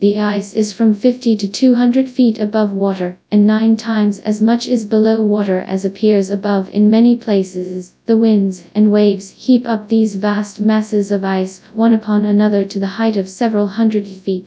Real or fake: fake